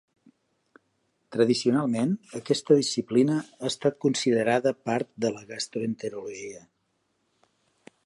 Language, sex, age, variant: Catalan, male, 50-59, Central